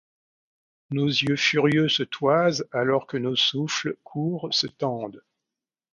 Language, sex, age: French, male, 60-69